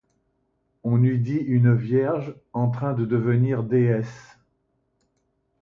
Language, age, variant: French, 70-79, Français de métropole